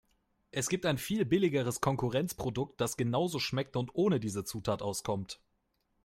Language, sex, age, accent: German, male, 19-29, Deutschland Deutsch